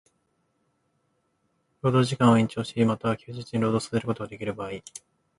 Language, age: Japanese, 19-29